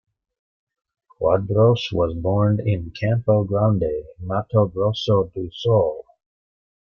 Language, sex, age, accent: English, male, 70-79, United States English